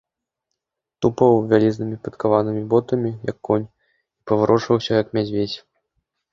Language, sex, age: Belarusian, male, 19-29